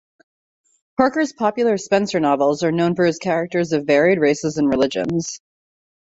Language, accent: English, United States English